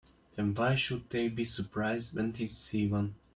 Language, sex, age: English, male, 19-29